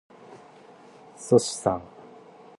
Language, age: Japanese, 30-39